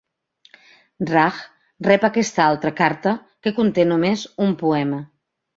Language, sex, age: Catalan, female, 40-49